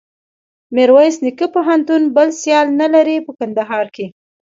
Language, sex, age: Pashto, female, 19-29